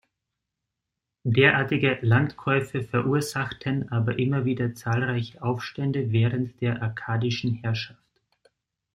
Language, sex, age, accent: German, male, 30-39, Österreichisches Deutsch